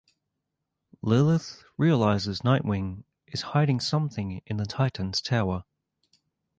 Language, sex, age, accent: English, male, 30-39, Australian English